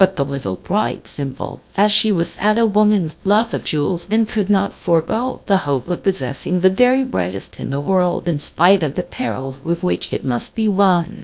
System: TTS, GlowTTS